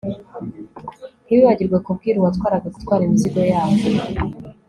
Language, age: Kinyarwanda, 19-29